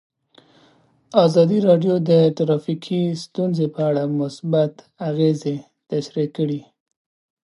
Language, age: Pashto, 19-29